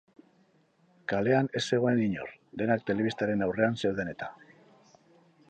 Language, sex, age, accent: Basque, male, 50-59, Mendebalekoa (Araba, Bizkaia, Gipuzkoako mendebaleko herri batzuk)